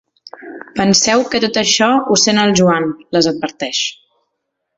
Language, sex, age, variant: Catalan, female, 19-29, Central